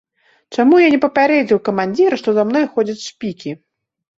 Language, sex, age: Belarusian, female, 40-49